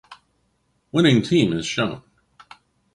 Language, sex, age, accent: English, male, 50-59, Canadian English